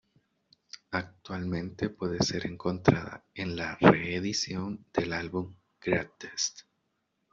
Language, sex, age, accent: Spanish, male, 30-39, América central